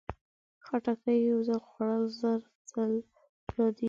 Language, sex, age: Pashto, female, 19-29